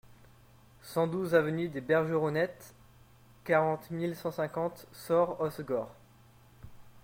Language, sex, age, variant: French, male, 19-29, Français de métropole